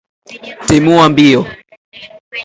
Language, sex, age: Swahili, male, 19-29